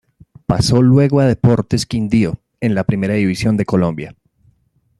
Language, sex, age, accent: Spanish, male, 30-39, Andino-Pacífico: Colombia, Perú, Ecuador, oeste de Bolivia y Venezuela andina